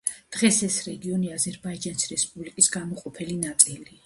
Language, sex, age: Georgian, female, 60-69